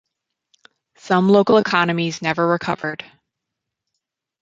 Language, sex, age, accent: English, female, 30-39, United States English